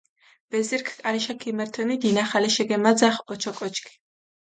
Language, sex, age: Mingrelian, female, 19-29